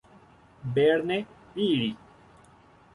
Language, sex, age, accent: Spanish, male, 19-29, México